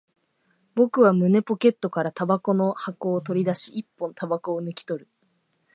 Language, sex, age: Japanese, female, under 19